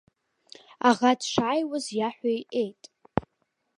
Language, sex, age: Abkhazian, female, under 19